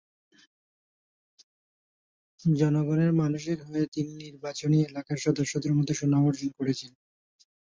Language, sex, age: Bengali, male, 19-29